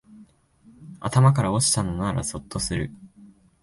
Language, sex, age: Japanese, male, 19-29